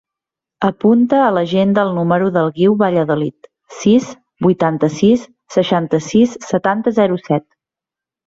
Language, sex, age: Catalan, female, 40-49